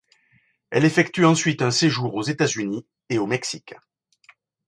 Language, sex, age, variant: French, male, 40-49, Français de métropole